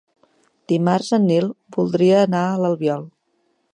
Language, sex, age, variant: Catalan, female, 30-39, Central